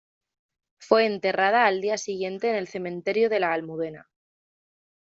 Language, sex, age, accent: Spanish, female, under 19, España: Centro-Sur peninsular (Madrid, Toledo, Castilla-La Mancha)